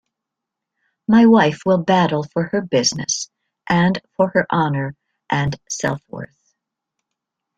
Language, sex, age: English, female, 60-69